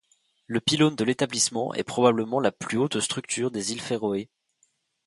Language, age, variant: French, 19-29, Français de métropole